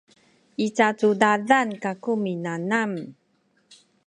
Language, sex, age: Sakizaya, female, 50-59